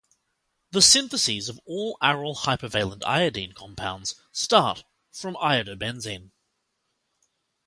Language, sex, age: English, male, 19-29